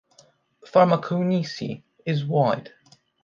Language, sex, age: English, male, under 19